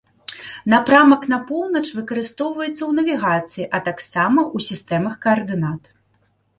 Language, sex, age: Belarusian, female, 30-39